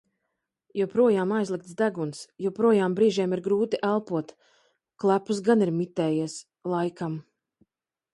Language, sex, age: Latvian, female, 40-49